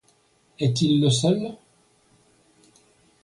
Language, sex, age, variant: French, male, 60-69, Français de métropole